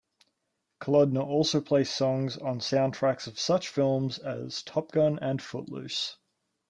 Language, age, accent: English, 19-29, Australian English